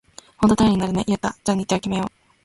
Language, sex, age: Japanese, female, 19-29